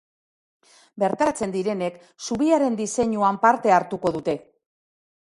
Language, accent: Basque, Mendebalekoa (Araba, Bizkaia, Gipuzkoako mendebaleko herri batzuk)